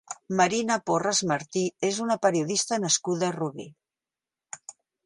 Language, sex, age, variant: Catalan, female, 60-69, Central